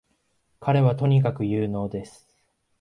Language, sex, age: Japanese, male, 19-29